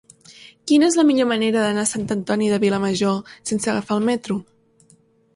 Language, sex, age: Catalan, female, 19-29